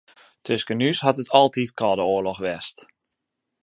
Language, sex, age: Western Frisian, male, 19-29